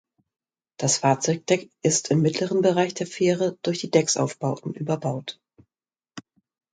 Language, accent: German, Deutschland Deutsch